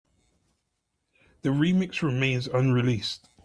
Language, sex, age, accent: English, male, 30-39, England English